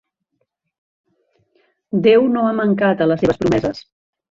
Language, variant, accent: Catalan, Central, central